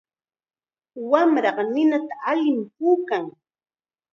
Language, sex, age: Chiquián Ancash Quechua, female, 30-39